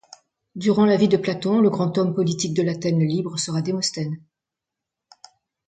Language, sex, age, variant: French, female, 60-69, Français de métropole